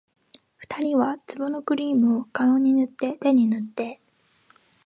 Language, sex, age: Japanese, female, 19-29